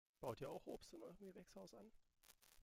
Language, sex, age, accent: German, male, 30-39, Deutschland Deutsch